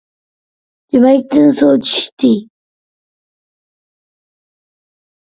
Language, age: Uyghur, under 19